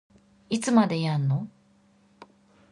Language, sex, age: Japanese, female, 30-39